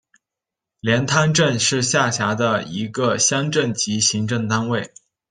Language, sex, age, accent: Chinese, male, 19-29, 出生地：山西省